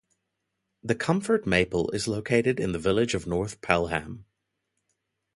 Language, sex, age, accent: English, male, 19-29, Southern African (South Africa, Zimbabwe, Namibia)